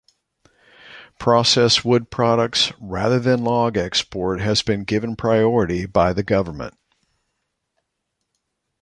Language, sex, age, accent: English, male, 60-69, United States English